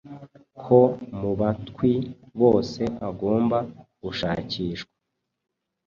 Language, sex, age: Kinyarwanda, male, 19-29